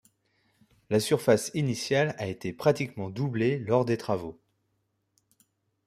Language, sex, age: French, male, 30-39